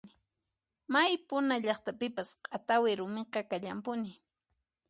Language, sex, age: Puno Quechua, female, 30-39